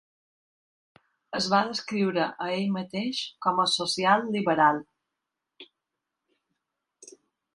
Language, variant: Catalan, Balear